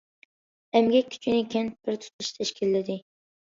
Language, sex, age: Uyghur, female, under 19